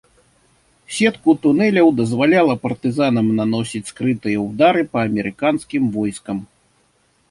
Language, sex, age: Belarusian, male, 50-59